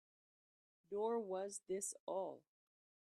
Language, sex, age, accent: English, female, 60-69, United States English